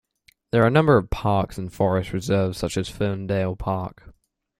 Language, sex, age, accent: English, male, 19-29, England English